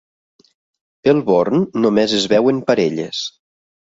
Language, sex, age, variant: Catalan, male, 30-39, Nord-Occidental